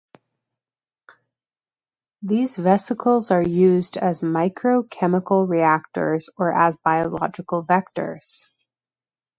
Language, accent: English, United States English